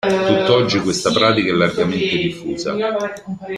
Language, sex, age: Italian, male, 50-59